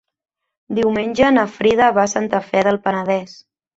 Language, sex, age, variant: Catalan, female, 19-29, Central